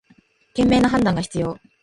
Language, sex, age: Japanese, female, 19-29